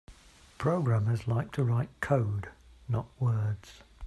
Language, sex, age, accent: English, male, 40-49, England English